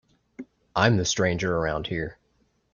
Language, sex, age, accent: English, male, 19-29, United States English